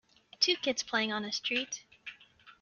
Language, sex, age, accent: English, female, 19-29, United States English